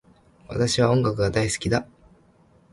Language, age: Japanese, 19-29